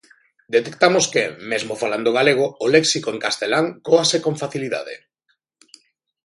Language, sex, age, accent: Galician, male, 40-49, Normativo (estándar)